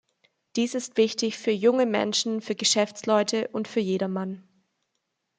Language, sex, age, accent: German, female, 19-29, Deutschland Deutsch